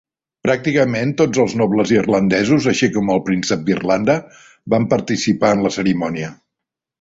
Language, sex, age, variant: Catalan, male, 70-79, Central